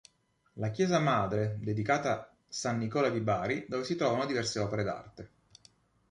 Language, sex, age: Italian, male, 40-49